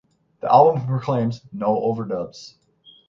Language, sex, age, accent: English, male, 19-29, United States English